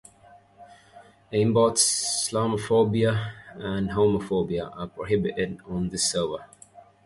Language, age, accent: English, 19-29, England English